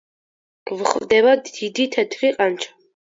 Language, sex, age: Georgian, female, under 19